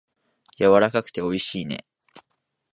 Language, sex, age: Japanese, male, 19-29